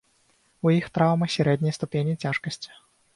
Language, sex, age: Belarusian, male, 19-29